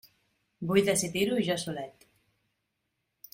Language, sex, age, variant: Catalan, female, 30-39, Central